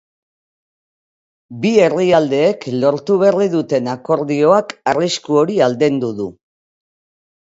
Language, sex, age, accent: Basque, female, 50-59, Mendebalekoa (Araba, Bizkaia, Gipuzkoako mendebaleko herri batzuk)